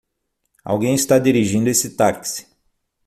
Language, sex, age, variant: Portuguese, male, 40-49, Portuguese (Brasil)